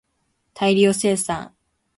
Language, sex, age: Japanese, female, under 19